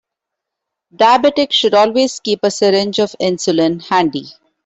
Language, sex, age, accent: English, female, 30-39, India and South Asia (India, Pakistan, Sri Lanka)